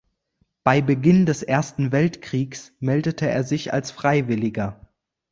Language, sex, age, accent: German, male, under 19, Deutschland Deutsch